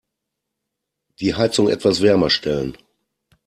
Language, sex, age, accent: German, male, 40-49, Deutschland Deutsch